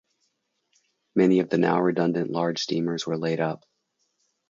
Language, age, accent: English, 40-49, United States English